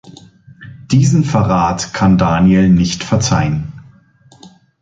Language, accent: German, Deutschland Deutsch